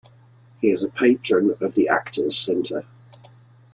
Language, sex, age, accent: English, male, 40-49, England English